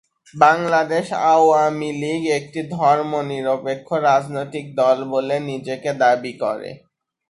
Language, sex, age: Bengali, male, 19-29